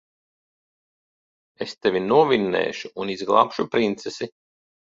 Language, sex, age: Latvian, male, 40-49